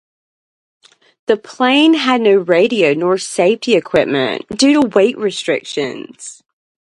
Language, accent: English, southern United States